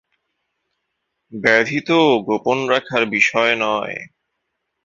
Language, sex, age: Bengali, male, 19-29